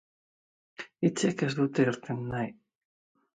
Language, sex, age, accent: Basque, female, 40-49, Mendebalekoa (Araba, Bizkaia, Gipuzkoako mendebaleko herri batzuk)